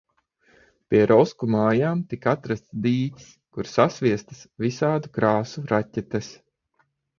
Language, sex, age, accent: Latvian, male, 30-39, Dzimtā valoda